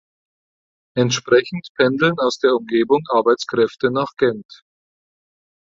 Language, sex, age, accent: German, male, 30-39, Deutschland Deutsch